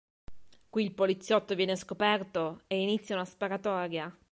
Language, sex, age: Italian, female, 30-39